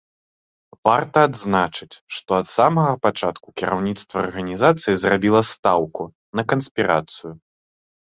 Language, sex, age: Belarusian, male, under 19